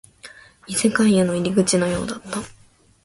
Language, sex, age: Japanese, female, under 19